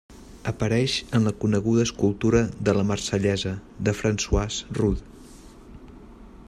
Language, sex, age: Catalan, male, 30-39